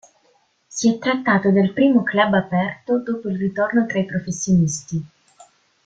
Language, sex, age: Italian, female, 19-29